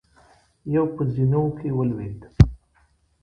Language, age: Pashto, 40-49